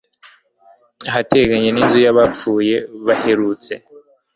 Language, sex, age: Kinyarwanda, male, 19-29